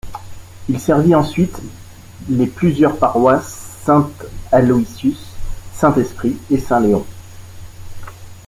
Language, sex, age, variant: French, male, 40-49, Français de métropole